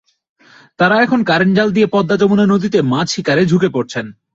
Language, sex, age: Bengali, male, 19-29